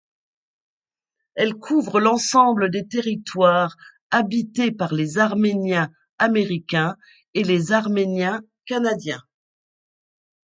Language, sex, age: French, female, 60-69